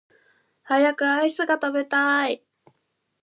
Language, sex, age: Japanese, female, 19-29